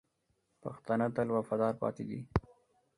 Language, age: Pashto, 19-29